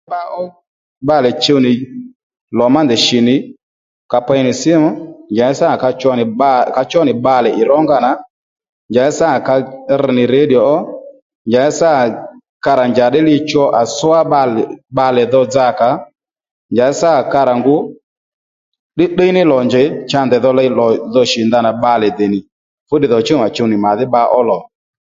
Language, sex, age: Lendu, male, 30-39